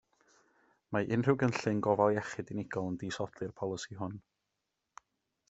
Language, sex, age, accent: Welsh, male, 30-39, Y Deyrnas Unedig Cymraeg